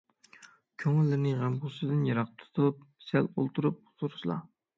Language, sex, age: Uyghur, male, 19-29